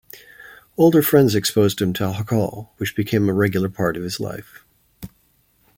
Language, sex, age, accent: English, male, 50-59, Canadian English